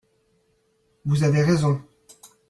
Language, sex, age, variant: French, male, 40-49, Français de métropole